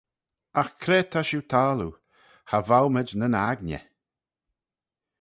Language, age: Manx, 40-49